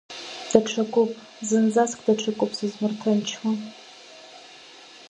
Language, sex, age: Abkhazian, female, 19-29